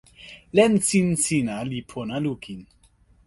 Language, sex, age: Toki Pona, male, 30-39